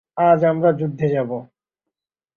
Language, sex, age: Bengali, male, 30-39